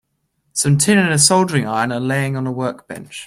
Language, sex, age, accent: English, male, 19-29, England English